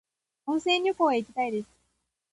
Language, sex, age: Japanese, female, 19-29